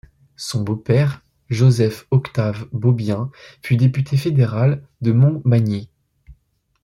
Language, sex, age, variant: French, male, under 19, Français de métropole